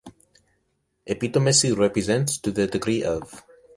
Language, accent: English, United States English